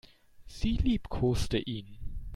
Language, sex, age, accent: German, male, 19-29, Deutschland Deutsch